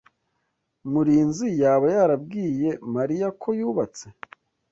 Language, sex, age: Kinyarwanda, male, 19-29